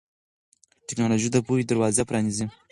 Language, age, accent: Pashto, 19-29, کندهاری لهجه